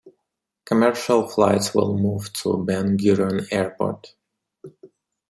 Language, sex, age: English, male, 30-39